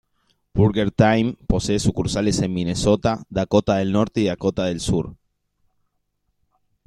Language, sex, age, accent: Spanish, male, 30-39, Rioplatense: Argentina, Uruguay, este de Bolivia, Paraguay